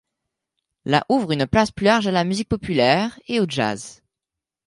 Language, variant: French, Français de métropole